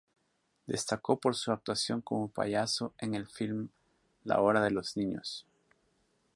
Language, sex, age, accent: Spanish, male, 40-49, América central